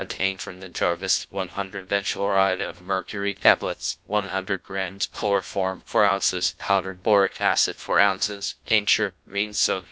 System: TTS, GlowTTS